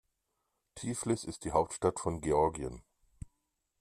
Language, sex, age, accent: German, male, 40-49, Deutschland Deutsch